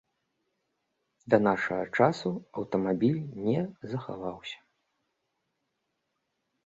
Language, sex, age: Belarusian, male, 30-39